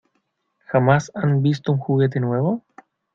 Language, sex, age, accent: Spanish, male, 19-29, Chileno: Chile, Cuyo